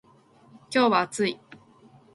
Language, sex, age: Japanese, female, 19-29